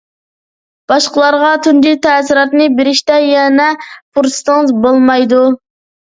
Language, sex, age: Uyghur, male, under 19